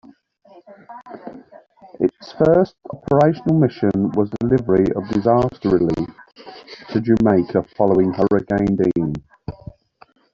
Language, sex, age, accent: English, male, 50-59, England English